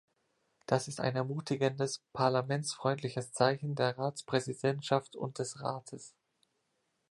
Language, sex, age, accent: German, male, 19-29, Deutschland Deutsch